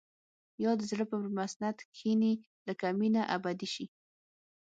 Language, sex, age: Pashto, female, 19-29